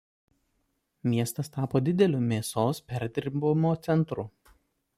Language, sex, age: Lithuanian, male, 30-39